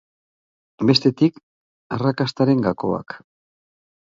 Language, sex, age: Basque, male, 60-69